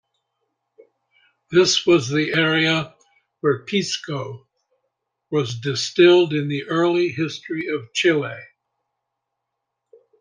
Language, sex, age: English, male, 80-89